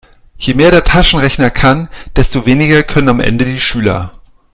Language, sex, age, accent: German, male, 40-49, Deutschland Deutsch